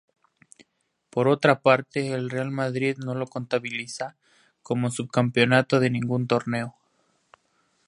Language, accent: Spanish, México